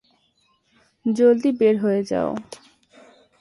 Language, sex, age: Bengali, female, 19-29